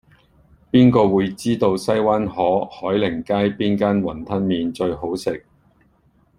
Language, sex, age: Cantonese, male, 50-59